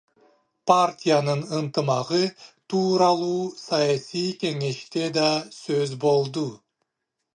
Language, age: Kyrgyz, 40-49